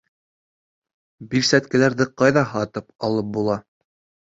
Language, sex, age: Bashkir, male, 19-29